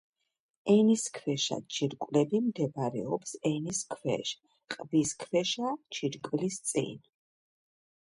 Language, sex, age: Georgian, female, 50-59